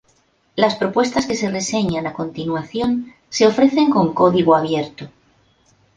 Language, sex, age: Spanish, female, 50-59